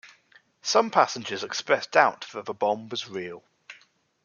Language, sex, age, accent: English, male, 19-29, England English